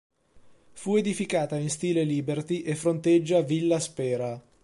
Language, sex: Italian, male